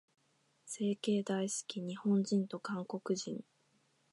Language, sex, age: Japanese, female, 19-29